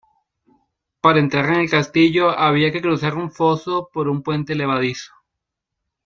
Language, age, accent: Spanish, 19-29, América central